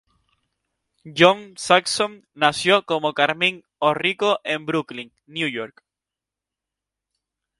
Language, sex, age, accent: Spanish, male, 19-29, España: Islas Canarias